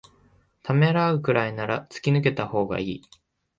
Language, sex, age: Japanese, male, 19-29